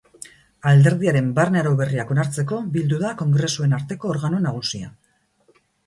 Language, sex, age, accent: Basque, female, 40-49, Erdialdekoa edo Nafarra (Gipuzkoa, Nafarroa)